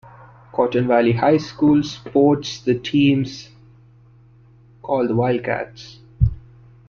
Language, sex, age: English, male, 19-29